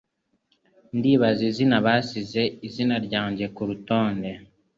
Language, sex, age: Kinyarwanda, male, 19-29